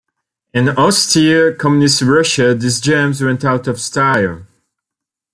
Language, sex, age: English, male, 30-39